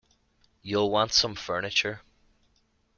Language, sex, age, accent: English, male, 30-39, Irish English